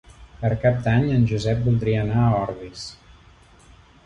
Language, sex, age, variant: Catalan, male, 40-49, Central